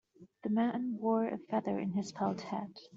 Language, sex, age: English, female, 19-29